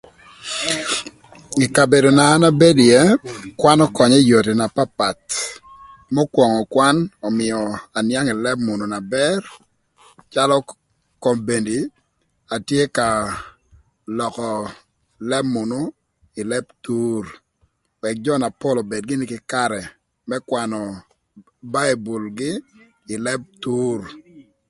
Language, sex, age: Thur, male, 30-39